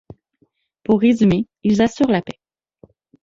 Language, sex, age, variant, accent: French, female, 30-39, Français d'Amérique du Nord, Français du Canada